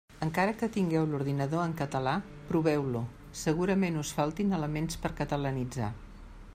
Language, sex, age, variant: Catalan, female, 60-69, Central